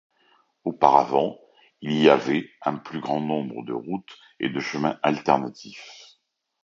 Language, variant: French, Français de métropole